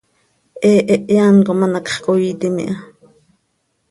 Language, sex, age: Seri, female, 30-39